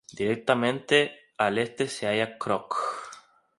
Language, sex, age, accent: Spanish, male, 19-29, España: Islas Canarias